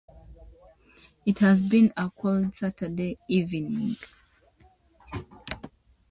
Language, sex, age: English, female, 30-39